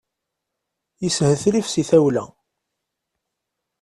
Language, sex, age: Kabyle, male, 30-39